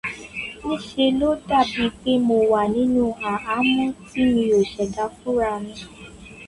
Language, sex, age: Yoruba, female, 19-29